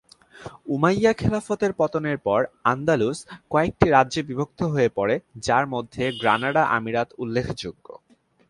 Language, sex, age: Bengali, male, 19-29